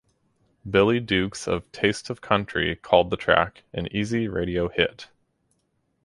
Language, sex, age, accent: English, male, 30-39, United States English